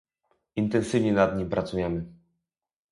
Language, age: Polish, 19-29